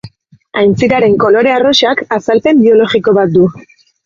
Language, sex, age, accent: Basque, female, 30-39, Mendebalekoa (Araba, Bizkaia, Gipuzkoako mendebaleko herri batzuk)